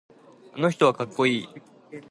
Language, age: Japanese, 19-29